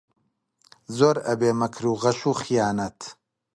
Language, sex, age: Central Kurdish, male, 30-39